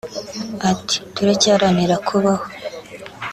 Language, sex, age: Kinyarwanda, female, 19-29